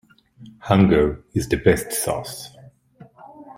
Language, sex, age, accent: English, male, 50-59, United States English